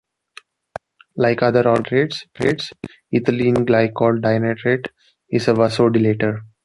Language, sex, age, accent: English, male, 19-29, India and South Asia (India, Pakistan, Sri Lanka)